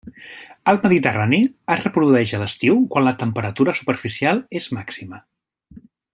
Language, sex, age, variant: Catalan, male, 40-49, Central